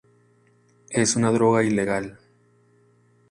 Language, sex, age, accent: Spanish, male, 19-29, México